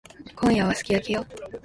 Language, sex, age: Japanese, female, under 19